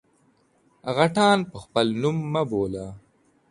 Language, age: Pashto, under 19